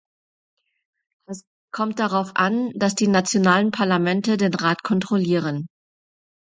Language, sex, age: German, female, under 19